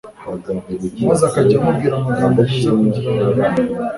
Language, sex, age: Kinyarwanda, male, 19-29